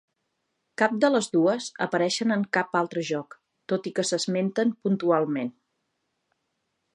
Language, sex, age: Catalan, female, 40-49